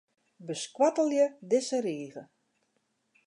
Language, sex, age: Western Frisian, female, 60-69